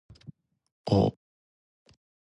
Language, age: Japanese, 19-29